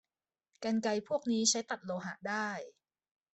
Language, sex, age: Thai, female, 30-39